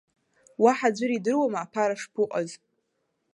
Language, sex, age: Abkhazian, female, 19-29